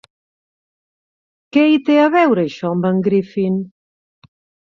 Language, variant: Catalan, Central